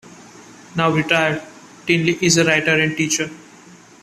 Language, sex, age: English, male, 19-29